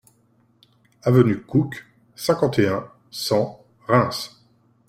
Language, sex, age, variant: French, male, 19-29, Français de métropole